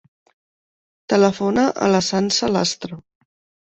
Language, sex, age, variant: Catalan, female, 30-39, Central